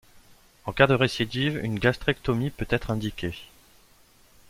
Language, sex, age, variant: French, male, 19-29, Français de métropole